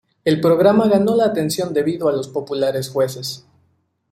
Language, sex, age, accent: Spanish, male, 19-29, México